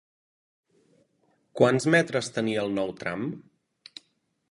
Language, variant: Catalan, Central